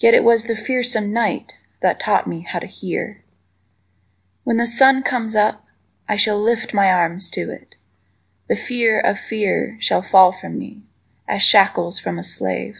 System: none